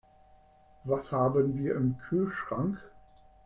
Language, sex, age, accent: German, male, 70-79, Deutschland Deutsch